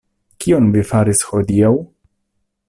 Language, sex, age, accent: Esperanto, male, 30-39, Internacia